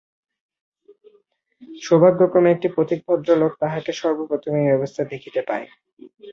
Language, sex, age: Bengali, male, 19-29